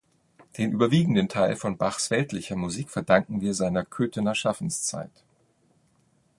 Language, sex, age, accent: German, male, 50-59, Deutschland Deutsch